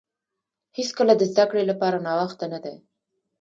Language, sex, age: Pashto, female, 19-29